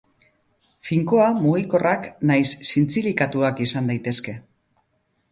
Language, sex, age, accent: Basque, female, 50-59, Mendebalekoa (Araba, Bizkaia, Gipuzkoako mendebaleko herri batzuk)